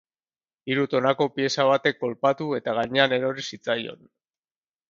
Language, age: Basque, 90+